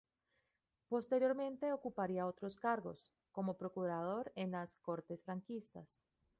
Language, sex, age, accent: Spanish, female, 30-39, Andino-Pacífico: Colombia, Perú, Ecuador, oeste de Bolivia y Venezuela andina